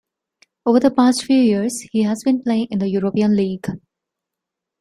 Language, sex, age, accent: English, female, 30-39, India and South Asia (India, Pakistan, Sri Lanka)